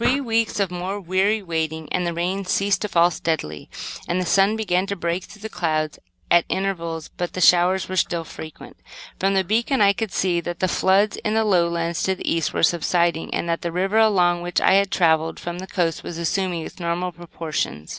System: none